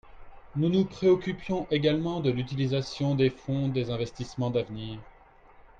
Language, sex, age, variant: French, male, 30-39, Français de métropole